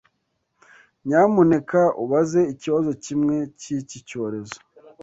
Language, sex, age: Kinyarwanda, male, 19-29